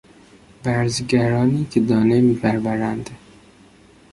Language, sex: Persian, male